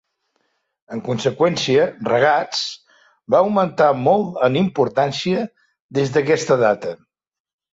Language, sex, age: Catalan, male, 60-69